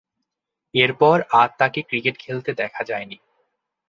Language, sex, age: Bengali, male, 19-29